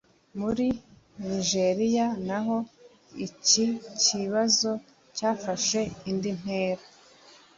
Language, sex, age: Kinyarwanda, female, 19-29